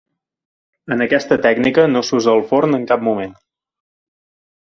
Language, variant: Catalan, Central